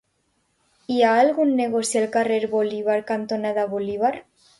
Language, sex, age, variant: Catalan, female, under 19, Alacantí